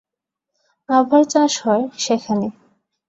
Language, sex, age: Bengali, female, 19-29